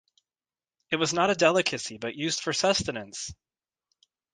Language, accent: English, United States English